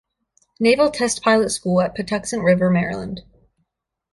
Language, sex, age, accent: English, female, 19-29, United States English